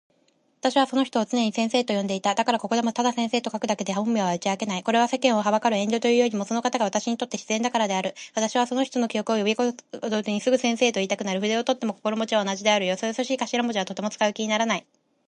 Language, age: Japanese, 19-29